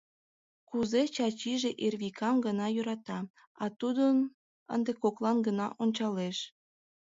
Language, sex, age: Mari, female, 19-29